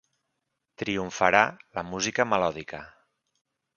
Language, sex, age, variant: Catalan, male, 40-49, Central